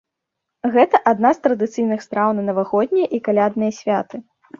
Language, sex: Belarusian, female